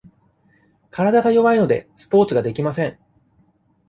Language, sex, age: Japanese, male, 40-49